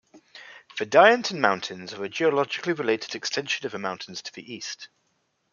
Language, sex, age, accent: English, male, 19-29, England English